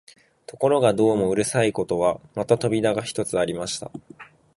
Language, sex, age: Japanese, male, 19-29